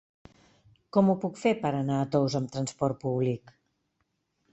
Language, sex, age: Catalan, female, 50-59